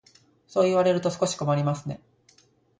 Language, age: Japanese, 40-49